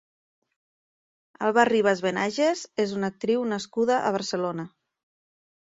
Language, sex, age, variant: Catalan, female, 30-39, Nord-Occidental